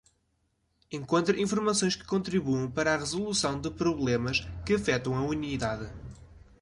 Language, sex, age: Portuguese, male, 19-29